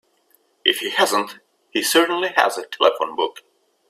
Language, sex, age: English, male, 40-49